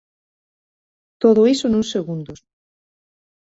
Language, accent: Galician, Normativo (estándar)